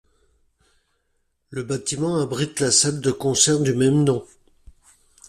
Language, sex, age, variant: French, male, 50-59, Français de métropole